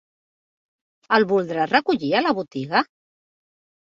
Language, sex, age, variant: Catalan, female, 40-49, Central